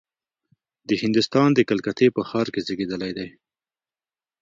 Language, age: Pashto, 30-39